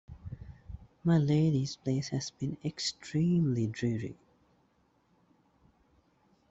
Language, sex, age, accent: English, male, 19-29, England English